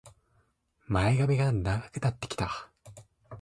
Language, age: Japanese, 19-29